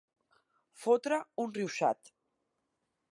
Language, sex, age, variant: Catalan, female, 40-49, Central